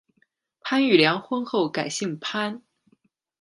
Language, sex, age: Chinese, female, 19-29